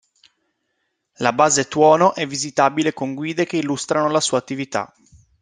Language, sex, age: Italian, male, 30-39